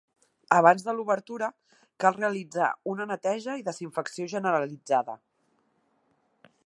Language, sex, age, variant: Catalan, female, 40-49, Central